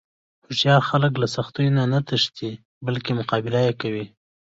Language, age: Pashto, 19-29